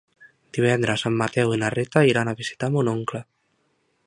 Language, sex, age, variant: Catalan, male, 19-29, Central